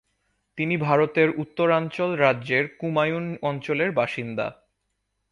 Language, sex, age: Bengali, male, 19-29